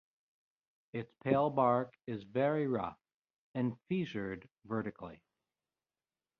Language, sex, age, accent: English, male, 50-59, United States English